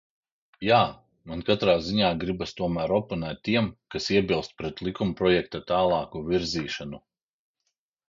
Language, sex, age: Latvian, male, 40-49